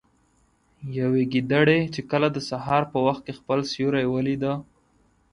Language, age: Pashto, 19-29